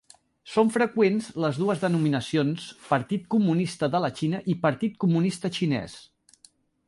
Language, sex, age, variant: Catalan, male, 50-59, Central